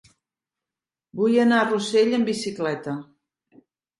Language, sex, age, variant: Catalan, female, 19-29, Central